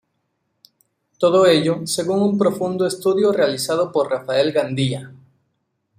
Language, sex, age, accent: Spanish, male, 19-29, México